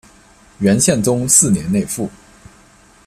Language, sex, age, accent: Chinese, male, 19-29, 出生地：河南省